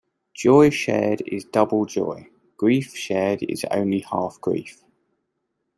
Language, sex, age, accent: English, male, 30-39, England English